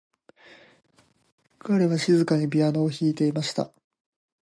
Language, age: Japanese, 19-29